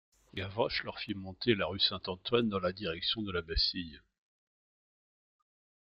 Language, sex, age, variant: French, male, 60-69, Français de métropole